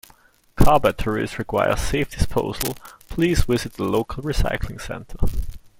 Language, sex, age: English, male, 30-39